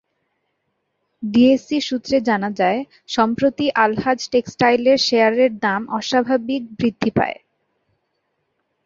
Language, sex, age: Bengali, female, 19-29